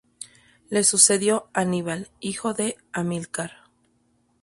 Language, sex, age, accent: Spanish, female, 30-39, México